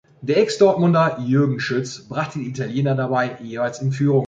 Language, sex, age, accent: German, male, 40-49, Deutschland Deutsch